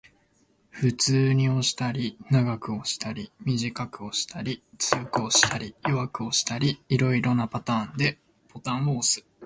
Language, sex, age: Japanese, male, 19-29